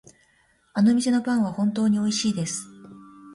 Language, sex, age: Japanese, female, 40-49